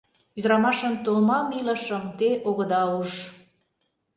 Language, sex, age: Mari, female, 50-59